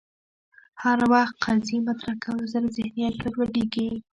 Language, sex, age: Pashto, female, under 19